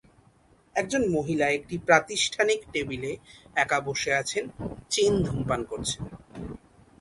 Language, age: Bengali, 19-29